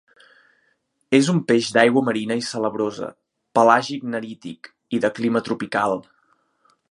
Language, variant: Catalan, Central